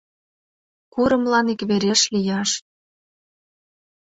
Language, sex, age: Mari, female, 19-29